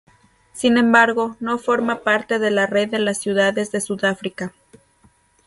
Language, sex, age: Spanish, female, under 19